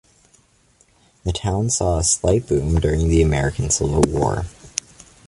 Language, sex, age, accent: English, male, under 19, United States English